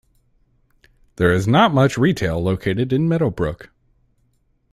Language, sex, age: English, male, 30-39